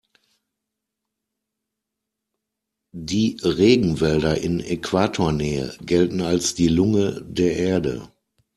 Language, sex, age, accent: German, male, 40-49, Deutschland Deutsch